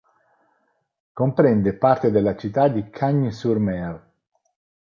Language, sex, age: Italian, male, 40-49